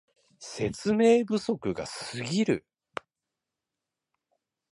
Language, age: Japanese, 50-59